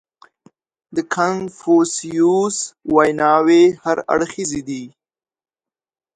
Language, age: Pashto, under 19